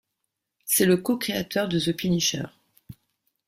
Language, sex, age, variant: French, female, 50-59, Français de métropole